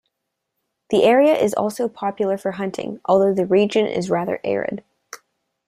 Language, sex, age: English, female, under 19